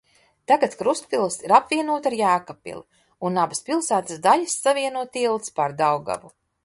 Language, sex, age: Latvian, female, 50-59